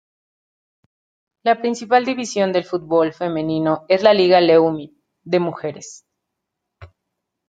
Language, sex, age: Spanish, female, 30-39